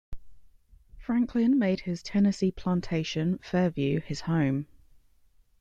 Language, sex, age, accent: English, female, 19-29, England English